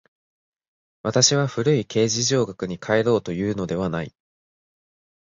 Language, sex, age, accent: Japanese, male, under 19, 標準語